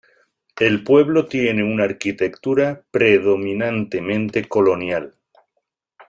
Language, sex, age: Spanish, male, 50-59